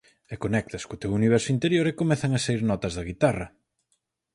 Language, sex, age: Galician, male, 30-39